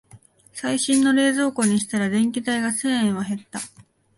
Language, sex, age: Japanese, female, 19-29